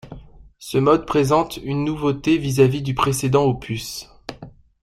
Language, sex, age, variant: French, male, 19-29, Français de métropole